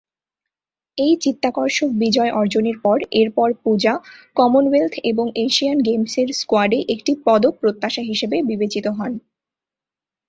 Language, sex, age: Bengali, female, 19-29